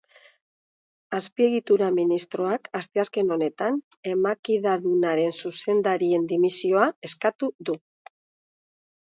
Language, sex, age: Basque, female, 50-59